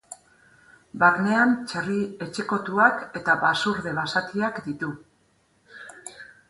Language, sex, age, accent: Basque, female, 50-59, Erdialdekoa edo Nafarra (Gipuzkoa, Nafarroa)